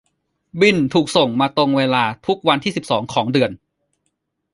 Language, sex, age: Thai, male, 30-39